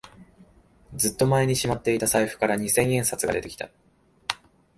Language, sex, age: Japanese, male, 19-29